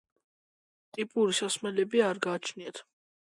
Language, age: Georgian, 90+